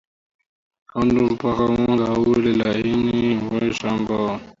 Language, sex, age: Swahili, male, under 19